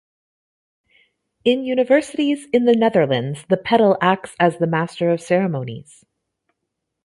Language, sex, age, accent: English, female, 30-39, Canadian English